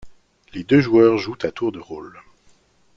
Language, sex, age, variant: French, male, 30-39, Français de métropole